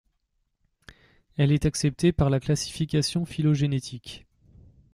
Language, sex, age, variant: French, male, 30-39, Français de métropole